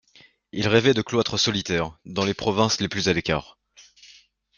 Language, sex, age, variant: French, male, 19-29, Français de métropole